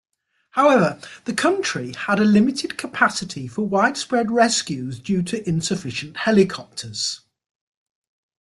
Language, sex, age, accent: English, male, 60-69, England English